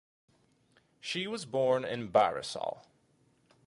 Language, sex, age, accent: English, male, 30-39, United States English